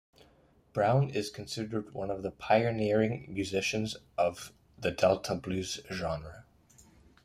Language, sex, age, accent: English, male, 19-29, Canadian English